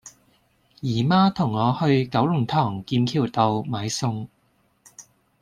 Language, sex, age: Cantonese, female, 30-39